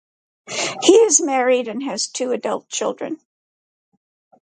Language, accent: English, Canadian English